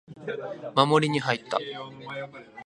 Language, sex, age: Japanese, male, 19-29